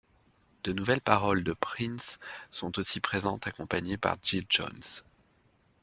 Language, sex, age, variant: French, male, 40-49, Français de métropole